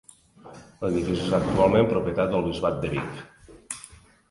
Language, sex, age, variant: Catalan, male, 40-49, Nord-Occidental